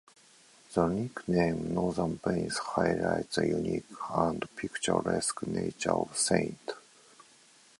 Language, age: English, 50-59